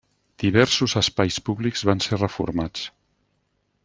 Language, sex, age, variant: Catalan, male, 60-69, Central